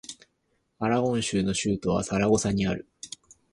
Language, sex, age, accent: Japanese, male, 19-29, 標準語